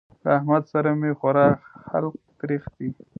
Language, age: Pashto, 30-39